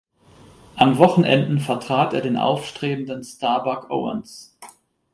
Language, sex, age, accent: German, male, 30-39, Deutschland Deutsch